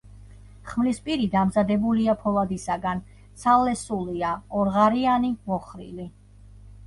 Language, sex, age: Georgian, female, 40-49